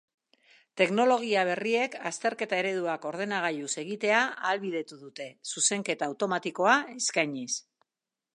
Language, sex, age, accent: Basque, female, 50-59, Mendebalekoa (Araba, Bizkaia, Gipuzkoako mendebaleko herri batzuk)